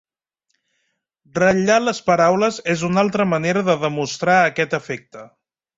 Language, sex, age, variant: Catalan, male, 30-39, Central